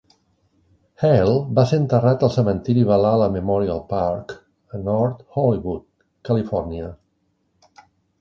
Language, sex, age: Catalan, male, 60-69